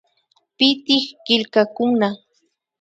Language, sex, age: Imbabura Highland Quichua, female, 19-29